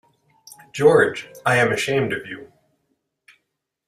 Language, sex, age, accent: English, male, 30-39, Canadian English